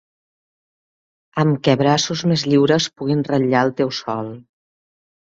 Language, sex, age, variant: Catalan, female, 50-59, Central